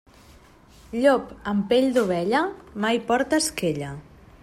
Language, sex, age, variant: Catalan, female, 30-39, Central